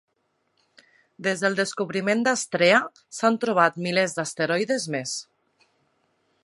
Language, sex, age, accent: Catalan, female, 30-39, valencià